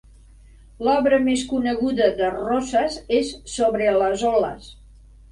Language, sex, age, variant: Catalan, female, 60-69, Central